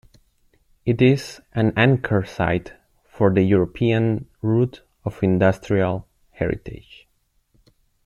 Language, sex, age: English, male, 19-29